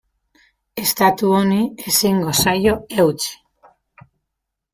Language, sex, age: Basque, female, 30-39